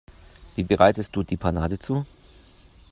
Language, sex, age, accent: German, male, 40-49, Deutschland Deutsch